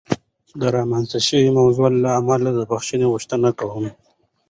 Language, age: Pashto, 19-29